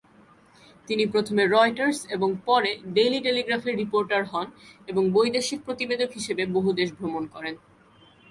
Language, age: Bengali, 19-29